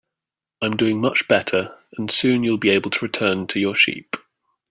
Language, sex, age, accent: English, male, 19-29, England English